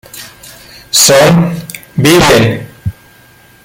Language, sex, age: Spanish, male, 19-29